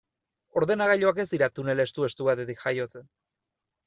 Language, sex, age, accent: Basque, male, 30-39, Erdialdekoa edo Nafarra (Gipuzkoa, Nafarroa)